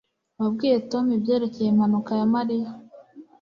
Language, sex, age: Kinyarwanda, female, 19-29